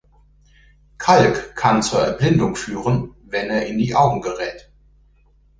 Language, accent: German, Deutschland Deutsch